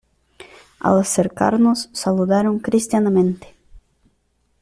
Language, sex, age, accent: Spanish, female, under 19, México